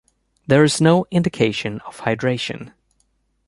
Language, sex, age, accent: English, male, 30-39, United States English